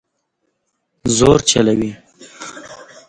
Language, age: Pashto, 19-29